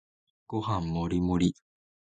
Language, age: Japanese, 19-29